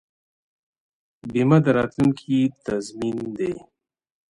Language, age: Pashto, 30-39